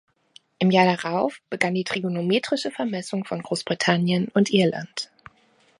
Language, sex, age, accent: German, female, 30-39, Deutschland Deutsch